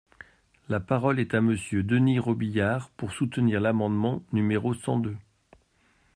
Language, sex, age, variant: French, male, 50-59, Français de métropole